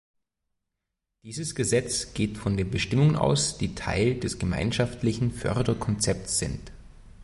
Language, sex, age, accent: German, male, 30-39, Österreichisches Deutsch